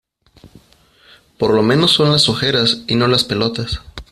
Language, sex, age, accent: Spanish, male, 30-39, México